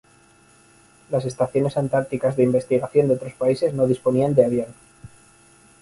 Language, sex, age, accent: Spanish, male, 19-29, España: Norte peninsular (Asturias, Castilla y León, Cantabria, País Vasco, Navarra, Aragón, La Rioja, Guadalajara, Cuenca)